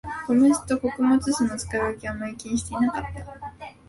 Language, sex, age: Japanese, female, 19-29